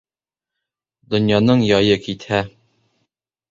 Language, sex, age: Bashkir, male, 30-39